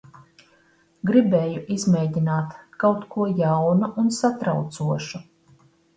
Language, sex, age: Latvian, female, 50-59